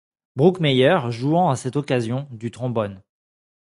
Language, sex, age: French, male, 30-39